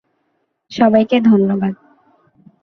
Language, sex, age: Bengali, female, 19-29